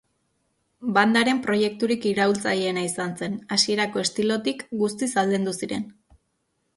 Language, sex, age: Basque, female, 30-39